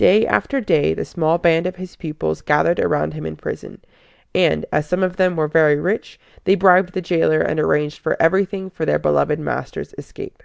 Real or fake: real